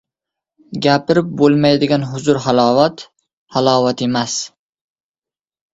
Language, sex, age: Uzbek, male, under 19